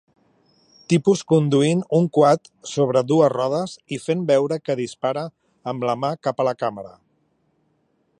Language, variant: Catalan, Central